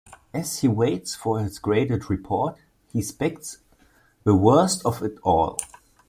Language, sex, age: English, male, 19-29